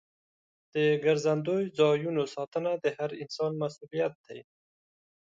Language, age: Pashto, 30-39